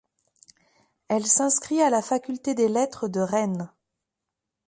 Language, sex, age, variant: French, female, 30-39, Français de métropole